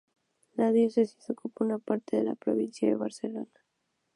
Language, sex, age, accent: Spanish, female, 19-29, México